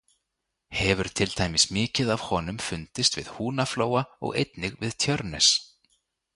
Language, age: Icelandic, 30-39